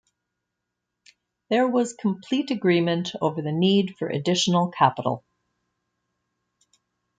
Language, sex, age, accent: English, female, 60-69, Canadian English